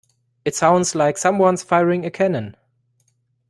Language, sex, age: English, male, 19-29